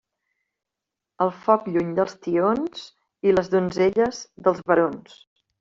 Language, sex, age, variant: Catalan, female, 30-39, Central